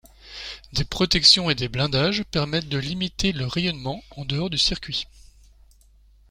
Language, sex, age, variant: French, male, 40-49, Français de métropole